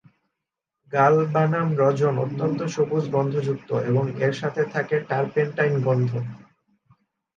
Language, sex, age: Bengali, male, 19-29